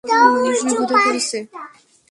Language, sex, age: Bengali, female, 19-29